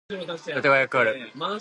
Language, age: Japanese, 19-29